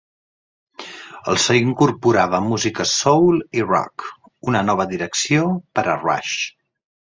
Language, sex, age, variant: Catalan, male, 19-29, Central